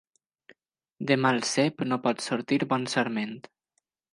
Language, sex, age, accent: Catalan, male, 19-29, valencià